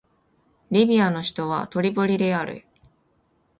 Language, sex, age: Japanese, female, 19-29